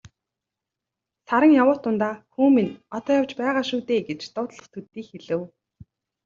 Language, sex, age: Mongolian, female, 19-29